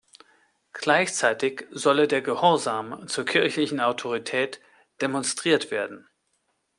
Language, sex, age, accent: German, male, 50-59, Deutschland Deutsch